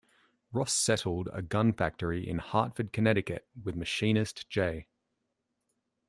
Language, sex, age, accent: English, male, 30-39, Australian English